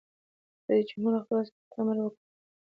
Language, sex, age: Pashto, female, 19-29